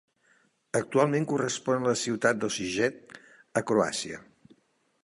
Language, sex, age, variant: Catalan, male, 60-69, Central